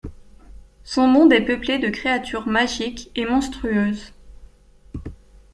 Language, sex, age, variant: French, female, 19-29, Français de métropole